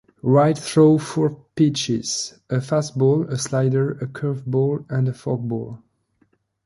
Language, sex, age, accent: English, male, 19-29, United States English